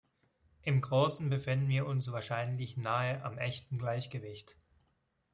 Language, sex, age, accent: German, male, 19-29, Schweizerdeutsch